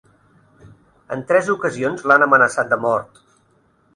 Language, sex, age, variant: Catalan, male, 50-59, Central